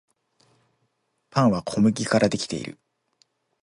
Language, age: Japanese, 19-29